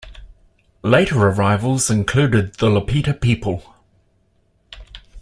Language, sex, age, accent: English, male, 50-59, New Zealand English